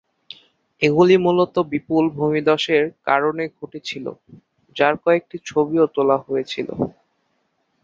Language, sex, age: Bengali, male, 19-29